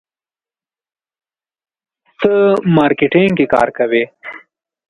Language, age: Pashto, 19-29